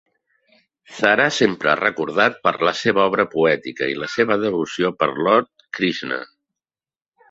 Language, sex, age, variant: Catalan, male, 30-39, Central